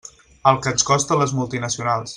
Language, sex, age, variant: Catalan, male, 19-29, Central